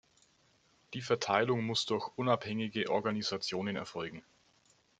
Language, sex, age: German, male, 30-39